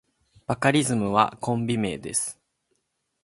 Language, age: Japanese, 19-29